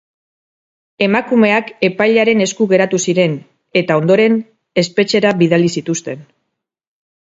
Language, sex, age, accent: Basque, female, 40-49, Mendebalekoa (Araba, Bizkaia, Gipuzkoako mendebaleko herri batzuk)